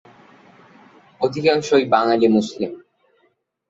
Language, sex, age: Bengali, male, under 19